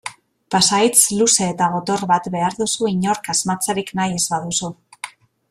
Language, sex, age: Basque, female, 30-39